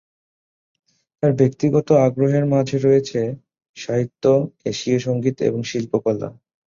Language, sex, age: Bengali, male, 19-29